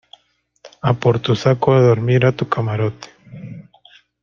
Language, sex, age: Spanish, male, 19-29